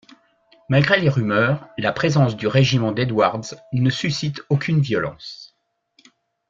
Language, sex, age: French, male, 60-69